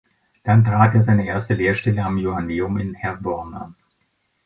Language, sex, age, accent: German, male, 60-69, Österreichisches Deutsch